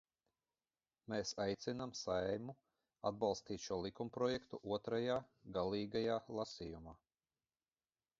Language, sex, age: Latvian, male, 40-49